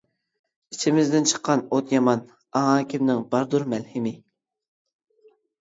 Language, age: Uyghur, 19-29